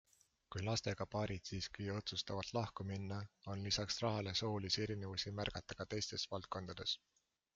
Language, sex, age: Estonian, male, 19-29